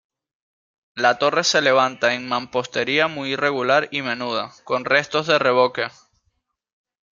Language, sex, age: Spanish, male, 19-29